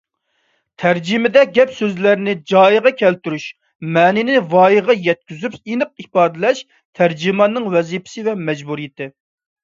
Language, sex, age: Uyghur, male, 30-39